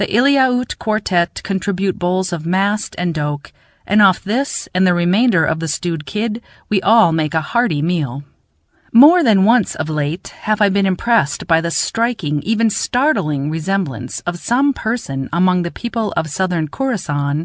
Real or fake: real